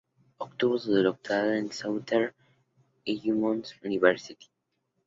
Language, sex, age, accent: Spanish, male, under 19, México